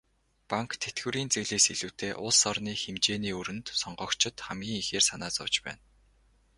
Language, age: Mongolian, 19-29